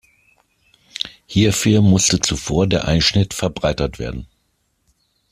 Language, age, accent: German, 50-59, Deutschland Deutsch